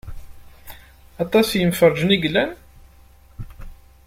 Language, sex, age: Kabyle, male, 19-29